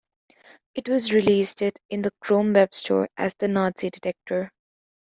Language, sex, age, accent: English, female, under 19, United States English